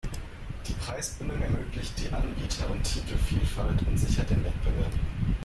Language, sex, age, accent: German, male, 19-29, Deutschland Deutsch